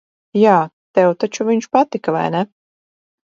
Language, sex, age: Latvian, female, 40-49